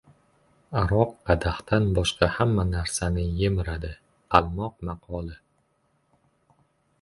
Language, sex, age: Uzbek, male, 19-29